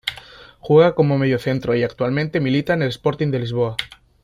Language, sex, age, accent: Spanish, male, 19-29, España: Sur peninsular (Andalucia, Extremadura, Murcia)